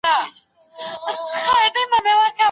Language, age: Pashto, 30-39